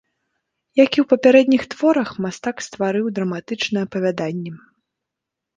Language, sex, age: Belarusian, female, 19-29